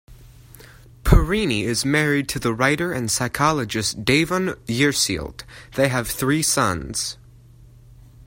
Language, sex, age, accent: English, male, 19-29, United States English